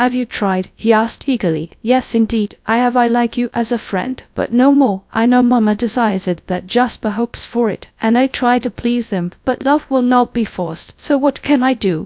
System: TTS, GradTTS